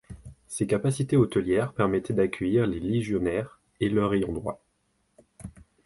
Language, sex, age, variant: French, male, 19-29, Français de métropole